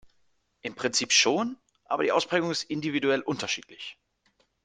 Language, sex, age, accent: German, male, 19-29, Deutschland Deutsch